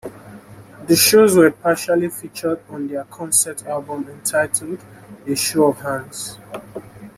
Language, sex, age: English, male, 19-29